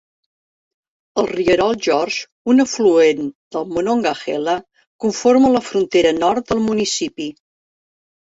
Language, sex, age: Catalan, female, 60-69